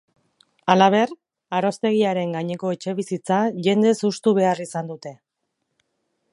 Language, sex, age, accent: Basque, female, 40-49, Erdialdekoa edo Nafarra (Gipuzkoa, Nafarroa)